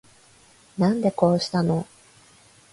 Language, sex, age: Japanese, female, 30-39